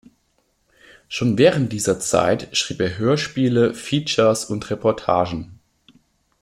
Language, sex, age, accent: German, male, 19-29, Deutschland Deutsch